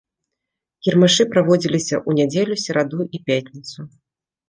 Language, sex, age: Belarusian, female, 30-39